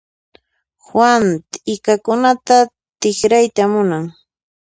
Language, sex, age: Puno Quechua, female, 30-39